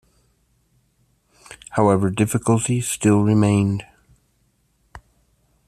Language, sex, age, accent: English, male, 40-49, England English